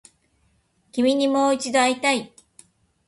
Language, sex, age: Japanese, female, 50-59